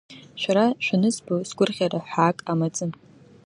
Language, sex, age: Abkhazian, female, under 19